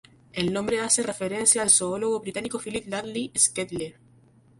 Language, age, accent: Spanish, 19-29, España: Islas Canarias